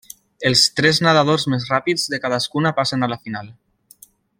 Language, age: Catalan, 19-29